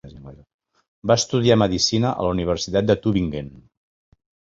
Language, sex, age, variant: Catalan, male, 50-59, Central